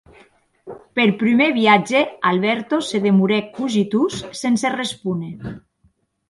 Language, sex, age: Occitan, female, 40-49